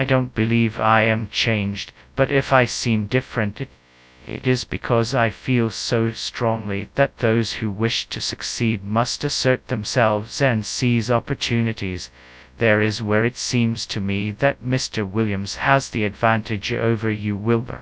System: TTS, FastPitch